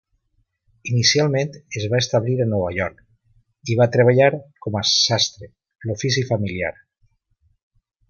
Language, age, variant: Catalan, 50-59, Valencià meridional